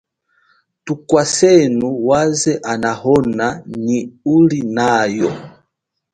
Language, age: Chokwe, 30-39